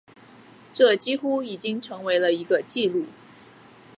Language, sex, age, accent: Chinese, female, 30-39, 出生地：广东省